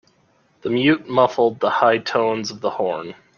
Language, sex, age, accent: English, male, 30-39, United States English